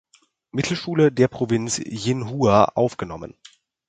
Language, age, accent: German, under 19, Deutschland Deutsch